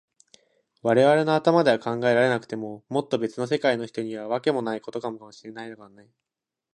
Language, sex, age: Japanese, male, 19-29